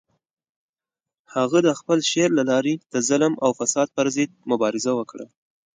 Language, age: Pashto, 19-29